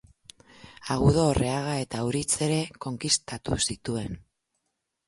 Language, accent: Basque, Mendebalekoa (Araba, Bizkaia, Gipuzkoako mendebaleko herri batzuk)